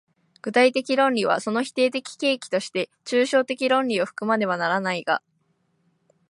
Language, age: Japanese, 19-29